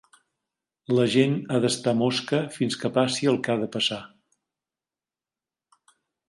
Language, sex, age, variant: Catalan, male, 60-69, Nord-Occidental